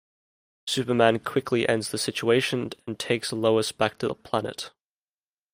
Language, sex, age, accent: English, male, 19-29, Australian English